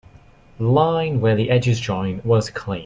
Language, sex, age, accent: English, male, under 19, England English